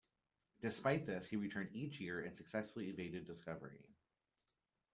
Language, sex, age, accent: English, male, 19-29, Canadian English